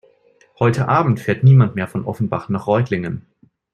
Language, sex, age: German, male, 19-29